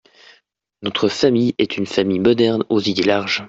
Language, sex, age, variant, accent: French, male, 19-29, Français d'Europe, Français de Suisse